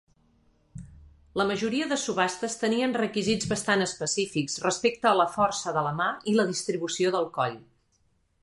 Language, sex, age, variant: Catalan, female, 40-49, Nord-Occidental